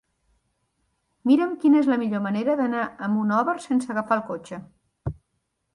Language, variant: Catalan, Central